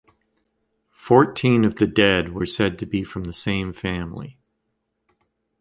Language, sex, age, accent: English, male, 60-69, Canadian English